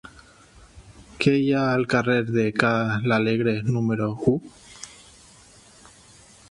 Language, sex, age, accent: Catalan, male, 40-49, valencià